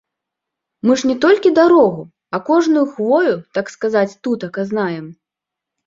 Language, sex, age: Belarusian, female, 30-39